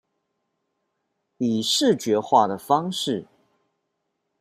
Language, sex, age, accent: Chinese, male, 40-49, 出生地：臺北市